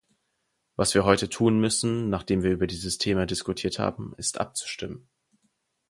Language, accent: German, Deutschland Deutsch